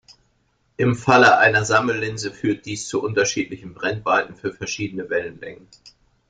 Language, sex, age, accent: German, male, 60-69, Deutschland Deutsch